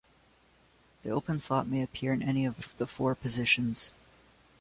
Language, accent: English, United States English